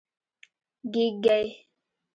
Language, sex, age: Pashto, female, 19-29